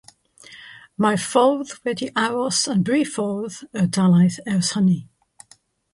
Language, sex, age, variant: Welsh, female, 60-69, South-Western Welsh